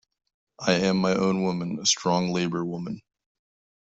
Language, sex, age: English, male, 19-29